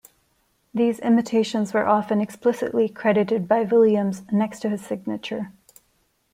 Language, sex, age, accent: English, female, 30-39, India and South Asia (India, Pakistan, Sri Lanka)